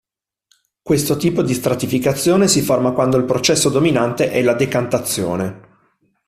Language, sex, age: Italian, male, 40-49